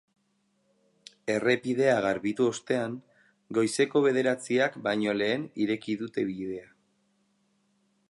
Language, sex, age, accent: Basque, male, 30-39, Mendebalekoa (Araba, Bizkaia, Gipuzkoako mendebaleko herri batzuk)